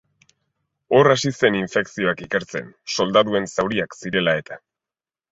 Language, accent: Basque, Erdialdekoa edo Nafarra (Gipuzkoa, Nafarroa)